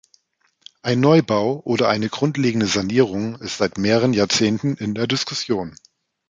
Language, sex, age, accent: German, male, 40-49, Deutschland Deutsch